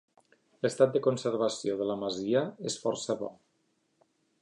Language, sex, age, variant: Catalan, male, 40-49, Nord-Occidental